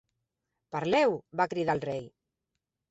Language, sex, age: Catalan, female, 40-49